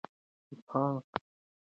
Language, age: Pashto, 19-29